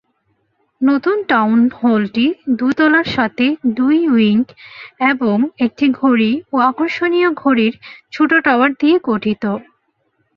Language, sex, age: Bengali, female, 19-29